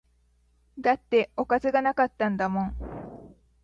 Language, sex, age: Japanese, female, 19-29